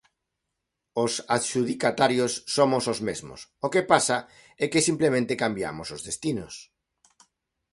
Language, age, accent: Galician, 40-49, Normativo (estándar)